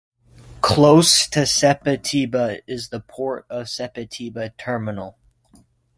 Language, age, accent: English, 19-29, United States English